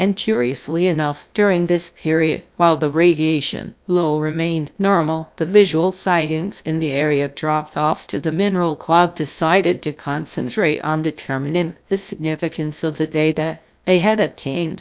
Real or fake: fake